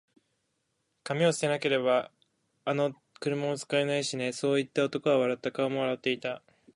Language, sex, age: Japanese, male, 19-29